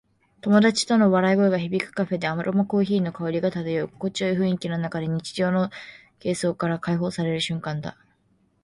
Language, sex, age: Japanese, female, 19-29